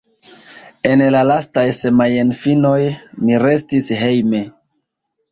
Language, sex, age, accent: Esperanto, male, 30-39, Internacia